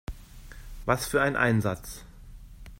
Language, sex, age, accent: German, male, 40-49, Deutschland Deutsch